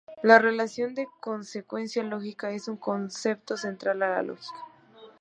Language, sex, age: Spanish, female, 19-29